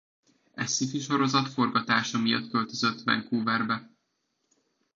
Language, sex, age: Hungarian, male, 19-29